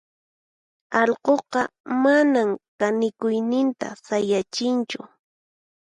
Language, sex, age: Puno Quechua, female, 19-29